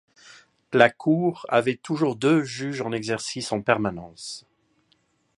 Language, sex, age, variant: French, male, 50-59, Français de métropole